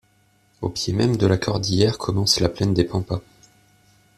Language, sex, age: French, male, 19-29